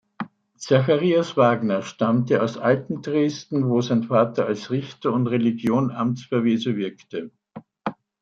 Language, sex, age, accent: German, male, 70-79, Österreichisches Deutsch